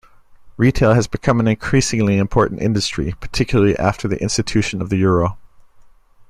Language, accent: English, United States English